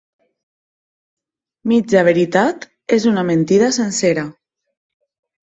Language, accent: Catalan, valencià